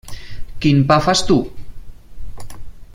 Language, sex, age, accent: Catalan, male, 30-39, valencià